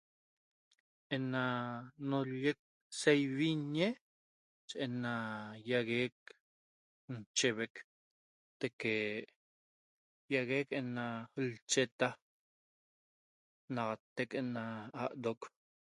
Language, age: Toba, 30-39